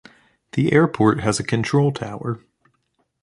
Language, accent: English, United States English